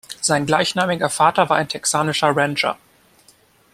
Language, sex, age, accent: German, male, 19-29, Deutschland Deutsch